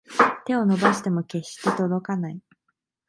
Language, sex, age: Japanese, female, 19-29